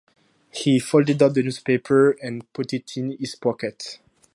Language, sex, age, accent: English, male, 19-29, French